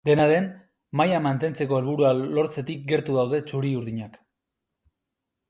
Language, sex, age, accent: Basque, male, 30-39, Mendebalekoa (Araba, Bizkaia, Gipuzkoako mendebaleko herri batzuk)